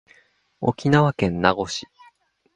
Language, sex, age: Japanese, male, 30-39